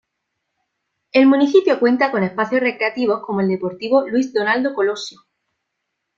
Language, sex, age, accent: Spanish, female, 19-29, España: Sur peninsular (Andalucia, Extremadura, Murcia)